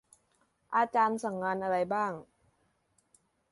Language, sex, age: Thai, male, under 19